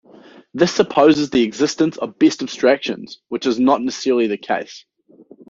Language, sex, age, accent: English, male, 19-29, New Zealand English